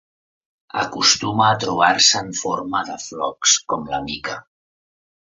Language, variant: Catalan, Central